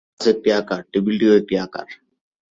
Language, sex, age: Bengali, male, 19-29